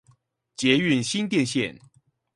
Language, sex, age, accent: Chinese, male, 19-29, 出生地：臺北市